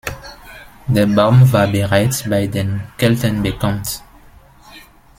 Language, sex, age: German, male, 19-29